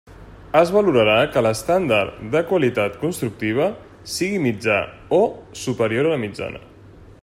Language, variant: Catalan, Central